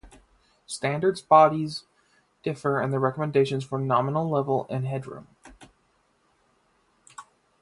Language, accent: English, United States English